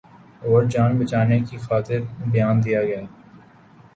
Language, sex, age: Urdu, male, 19-29